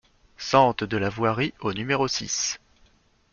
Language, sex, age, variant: French, male, 40-49, Français de métropole